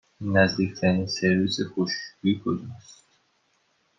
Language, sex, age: Persian, male, 19-29